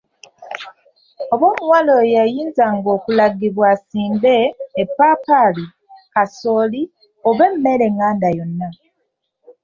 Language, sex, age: Ganda, female, 30-39